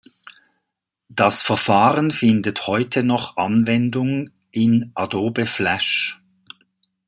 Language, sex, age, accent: German, male, 60-69, Schweizerdeutsch